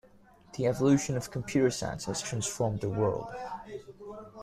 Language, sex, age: English, male, 19-29